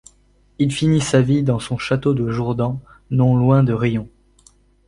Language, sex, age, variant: French, male, under 19, Français de métropole